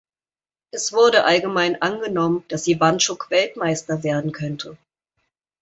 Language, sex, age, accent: German, female, 30-39, Deutschland Deutsch